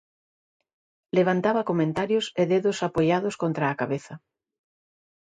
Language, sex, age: Galician, female, 50-59